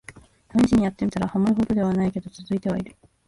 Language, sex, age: Japanese, female, 19-29